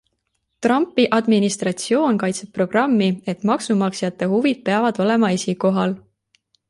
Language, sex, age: Estonian, female, 19-29